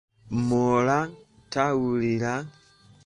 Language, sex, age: Ganda, male, 19-29